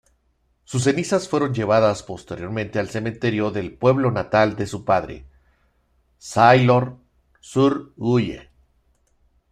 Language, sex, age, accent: Spanish, male, 50-59, México